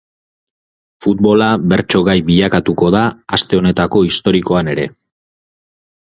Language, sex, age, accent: Basque, male, 30-39, Erdialdekoa edo Nafarra (Gipuzkoa, Nafarroa)